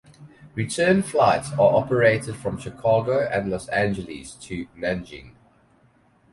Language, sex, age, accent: English, male, 19-29, Southern African (South Africa, Zimbabwe, Namibia)